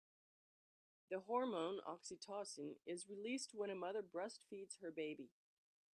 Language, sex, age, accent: English, female, 60-69, United States English